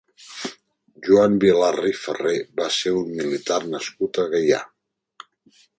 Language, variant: Catalan, Central